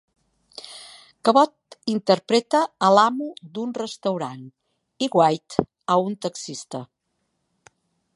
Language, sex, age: Catalan, female, 60-69